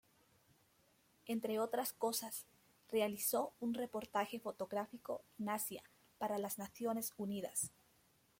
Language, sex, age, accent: Spanish, female, 19-29, Andino-Pacífico: Colombia, Perú, Ecuador, oeste de Bolivia y Venezuela andina